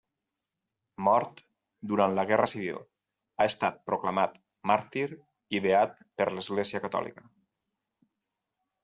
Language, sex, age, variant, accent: Catalan, male, 40-49, Valencià septentrional, valencià